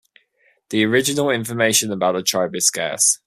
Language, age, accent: English, 19-29, England English